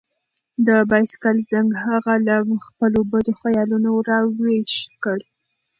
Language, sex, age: Pashto, female, 19-29